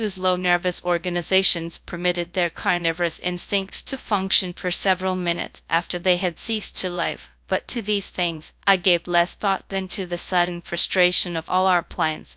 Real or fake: fake